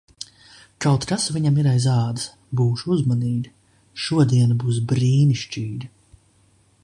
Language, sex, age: Latvian, male, 30-39